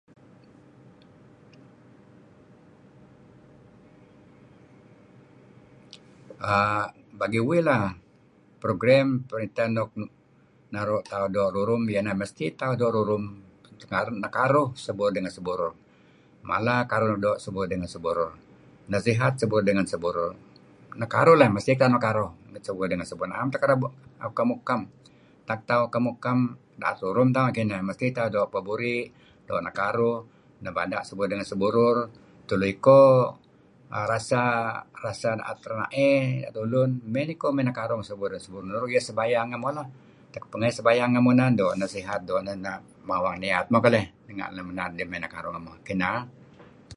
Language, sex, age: Kelabit, male, 70-79